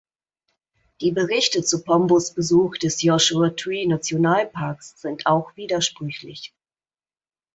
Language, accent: German, Deutschland Deutsch